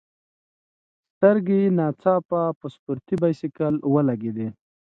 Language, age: Pashto, 30-39